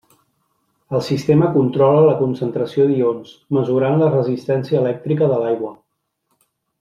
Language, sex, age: Catalan, male, 30-39